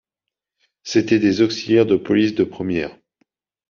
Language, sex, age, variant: French, male, 30-39, Français de métropole